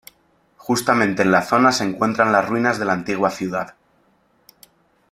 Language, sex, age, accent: Spanish, male, 30-39, España: Centro-Sur peninsular (Madrid, Toledo, Castilla-La Mancha)